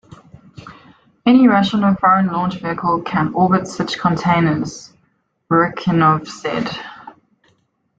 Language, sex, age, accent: English, female, 30-39, Southern African (South Africa, Zimbabwe, Namibia)